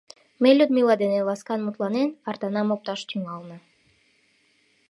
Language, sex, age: Mari, female, 19-29